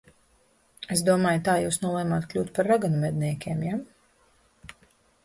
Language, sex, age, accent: Latvian, female, 40-49, bez akcenta